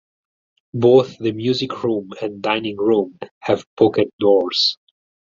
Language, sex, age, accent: English, male, 19-29, Italian